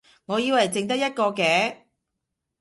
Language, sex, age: Cantonese, female, 30-39